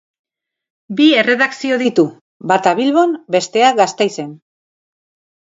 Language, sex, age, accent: Basque, female, 50-59, Mendebalekoa (Araba, Bizkaia, Gipuzkoako mendebaleko herri batzuk)